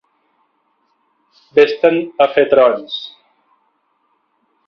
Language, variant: Catalan, Central